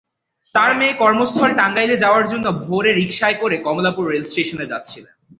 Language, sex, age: Bengali, female, 19-29